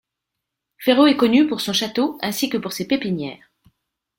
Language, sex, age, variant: French, female, 50-59, Français de métropole